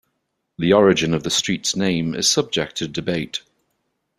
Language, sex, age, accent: English, male, 30-39, England English